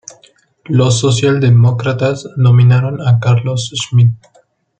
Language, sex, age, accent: Spanish, male, under 19, México